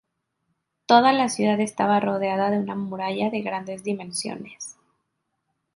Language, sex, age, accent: Spanish, female, 19-29, México